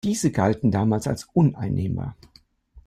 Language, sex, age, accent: German, male, 70-79, Deutschland Deutsch